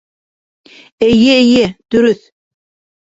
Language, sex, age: Bashkir, female, 60-69